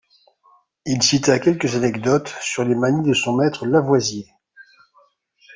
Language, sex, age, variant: French, male, 50-59, Français de métropole